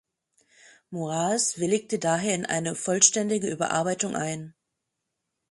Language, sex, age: German, female, 30-39